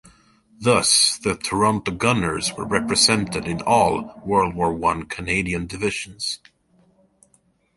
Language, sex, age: English, male, 40-49